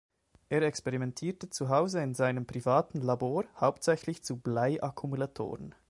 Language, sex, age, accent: German, male, 19-29, Schweizerdeutsch